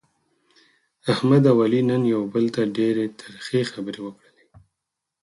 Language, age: Pashto, 30-39